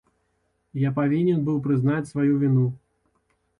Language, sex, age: Belarusian, male, 30-39